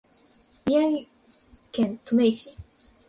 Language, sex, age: Japanese, female, 19-29